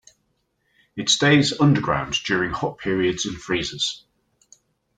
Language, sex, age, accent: English, male, 40-49, England English